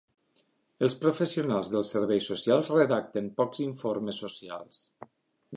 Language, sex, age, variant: Catalan, male, 40-49, Nord-Occidental